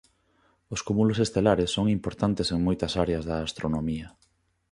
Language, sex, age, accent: Galician, male, 30-39, Normativo (estándar)